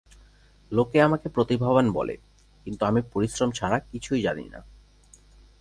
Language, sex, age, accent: Bengali, male, 19-29, Native